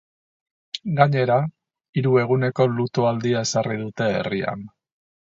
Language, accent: Basque, Mendebalekoa (Araba, Bizkaia, Gipuzkoako mendebaleko herri batzuk)